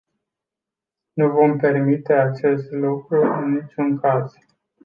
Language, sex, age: Romanian, male, 40-49